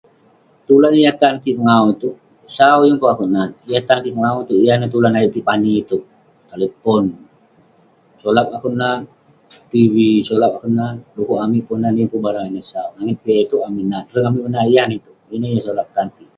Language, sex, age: Western Penan, male, 19-29